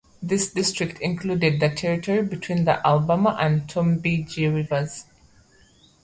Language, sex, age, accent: English, female, 30-39, Southern African (South Africa, Zimbabwe, Namibia)